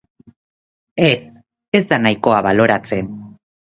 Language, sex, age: Basque, female, 40-49